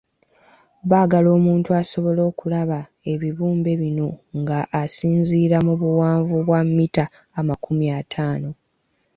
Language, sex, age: Ganda, female, 19-29